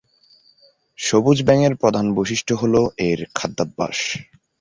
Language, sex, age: Bengali, male, 19-29